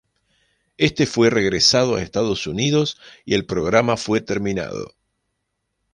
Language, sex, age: Spanish, male, 50-59